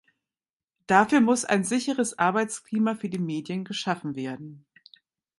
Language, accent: German, Deutschland Deutsch